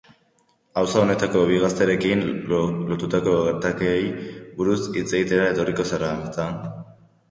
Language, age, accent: Basque, under 19, Erdialdekoa edo Nafarra (Gipuzkoa, Nafarroa)